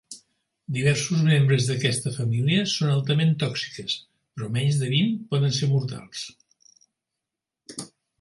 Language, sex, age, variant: Catalan, male, 60-69, Central